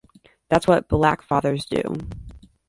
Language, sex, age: English, female, 19-29